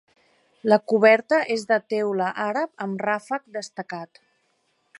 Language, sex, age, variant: Catalan, female, 50-59, Central